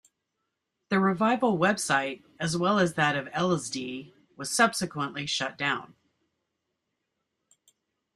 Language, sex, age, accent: English, female, 40-49, United States English